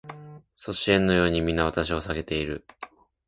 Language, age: Japanese, 19-29